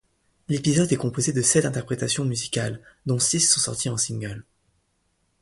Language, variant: French, Français de métropole